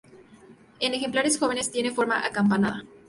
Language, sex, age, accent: Spanish, female, 19-29, México